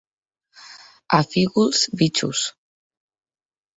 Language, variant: Catalan, Central